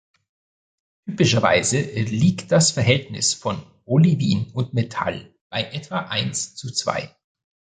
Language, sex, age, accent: German, male, 30-39, Österreichisches Deutsch